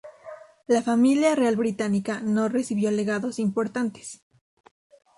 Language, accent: Spanish, México